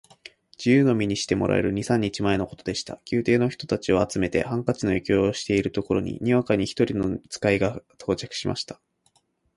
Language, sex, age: Japanese, male, 19-29